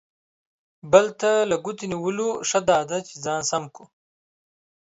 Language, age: Pashto, 19-29